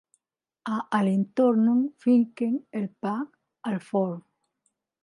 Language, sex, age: Catalan, female, 60-69